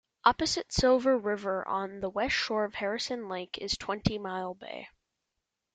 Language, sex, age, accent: English, male, under 19, United States English